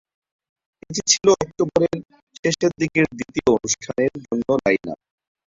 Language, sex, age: Bengali, male, 30-39